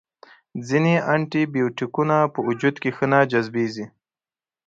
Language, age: Pashto, 19-29